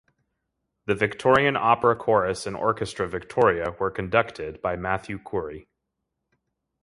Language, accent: English, United States English